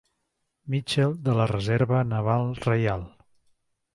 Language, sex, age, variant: Catalan, male, 50-59, Central